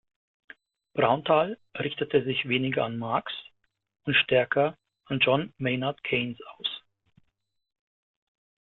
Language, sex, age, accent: German, male, 40-49, Deutschland Deutsch